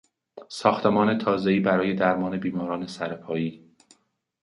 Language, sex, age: Persian, male, 19-29